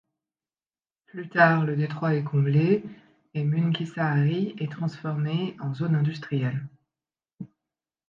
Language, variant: French, Français de métropole